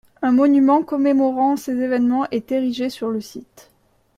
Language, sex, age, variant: French, female, 19-29, Français de métropole